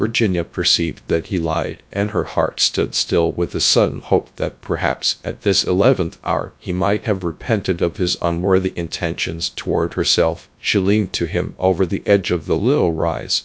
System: TTS, GradTTS